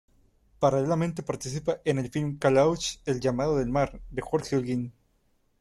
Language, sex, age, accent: Spanish, male, 19-29, México